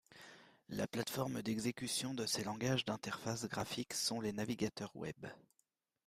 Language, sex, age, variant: French, male, 30-39, Français de métropole